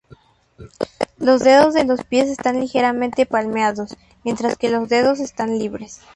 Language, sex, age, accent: Spanish, male, 19-29, México